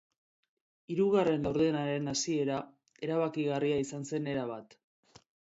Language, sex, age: Basque, female, 40-49